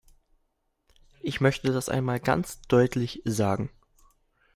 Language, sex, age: German, male, 19-29